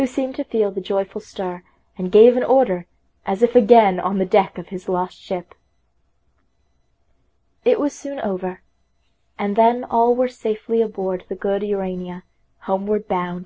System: none